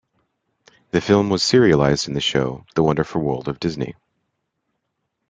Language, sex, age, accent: English, male, 30-39, United States English